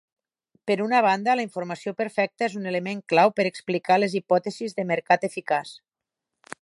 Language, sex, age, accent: Catalan, female, 50-59, Ebrenc